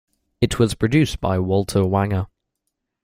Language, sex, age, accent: English, male, 19-29, England English